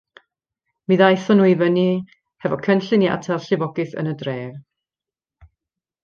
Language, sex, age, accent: Welsh, female, 30-39, Y Deyrnas Unedig Cymraeg